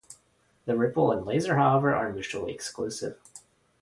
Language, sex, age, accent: English, male, under 19, United States English